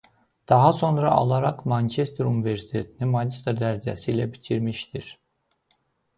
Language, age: Azerbaijani, 30-39